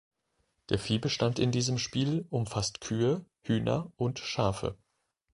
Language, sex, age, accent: German, male, 40-49, Deutschland Deutsch